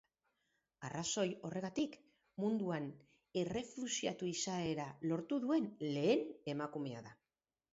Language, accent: Basque, Mendebalekoa (Araba, Bizkaia, Gipuzkoako mendebaleko herri batzuk)